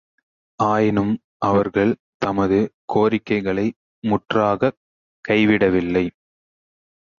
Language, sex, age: Tamil, male, 19-29